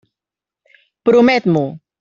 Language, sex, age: Catalan, female, 50-59